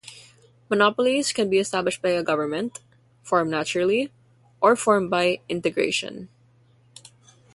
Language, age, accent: English, 19-29, United States English; Filipino